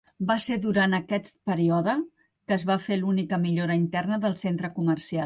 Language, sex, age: Catalan, female, 60-69